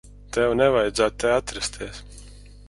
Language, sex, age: Latvian, male, 30-39